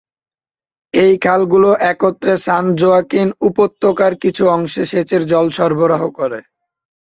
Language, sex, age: Bengali, male, 19-29